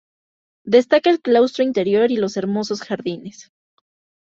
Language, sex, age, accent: Spanish, female, 19-29, México